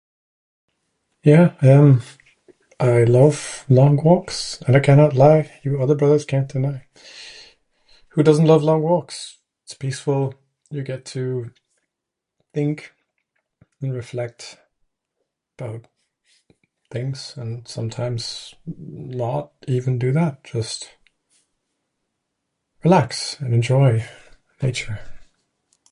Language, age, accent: English, 40-49, Irish English